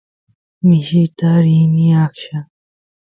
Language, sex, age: Santiago del Estero Quichua, female, 19-29